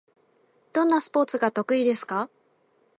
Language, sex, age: Japanese, female, 19-29